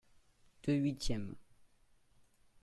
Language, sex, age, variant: French, male, under 19, Français de métropole